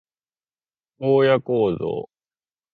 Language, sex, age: Japanese, male, under 19